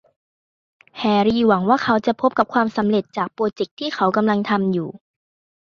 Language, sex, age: Thai, female, under 19